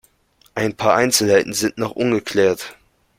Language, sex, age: German, male, 19-29